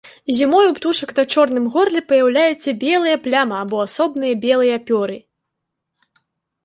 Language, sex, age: Belarusian, female, 19-29